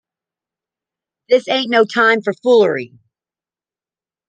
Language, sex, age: English, female, 40-49